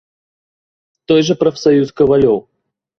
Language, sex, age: Belarusian, male, 30-39